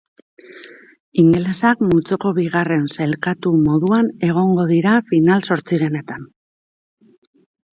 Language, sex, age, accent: Basque, female, 40-49, Mendebalekoa (Araba, Bizkaia, Gipuzkoako mendebaleko herri batzuk)